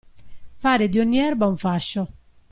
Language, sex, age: Italian, female, 50-59